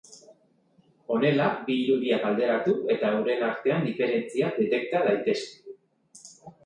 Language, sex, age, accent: Basque, male, 40-49, Mendebalekoa (Araba, Bizkaia, Gipuzkoako mendebaleko herri batzuk)